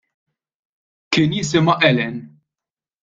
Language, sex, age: Maltese, male, 30-39